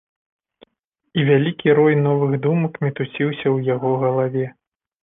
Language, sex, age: Belarusian, male, 30-39